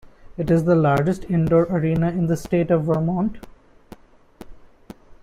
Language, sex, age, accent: English, male, 19-29, India and South Asia (India, Pakistan, Sri Lanka)